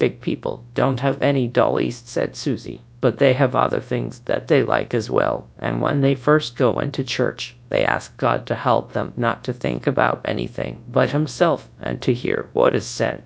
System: TTS, GradTTS